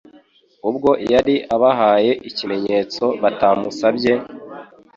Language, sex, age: Kinyarwanda, male, 19-29